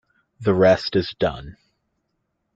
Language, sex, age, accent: English, male, 19-29, United States English